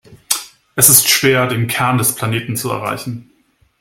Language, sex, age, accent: German, male, 40-49, Deutschland Deutsch